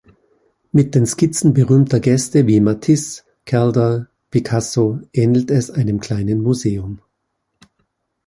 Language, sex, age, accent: German, male, 50-59, Österreichisches Deutsch